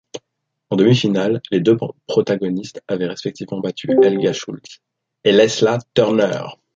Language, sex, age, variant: French, male, 19-29, Français de métropole